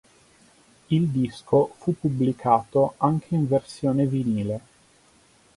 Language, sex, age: Italian, male, 30-39